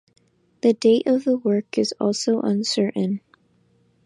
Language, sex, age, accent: English, female, under 19, United States English